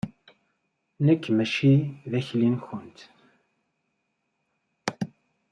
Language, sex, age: Kabyle, male, 19-29